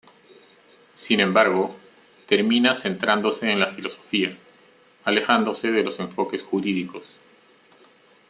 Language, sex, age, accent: Spanish, male, 50-59, Andino-Pacífico: Colombia, Perú, Ecuador, oeste de Bolivia y Venezuela andina